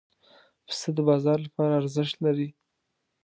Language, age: Pashto, 19-29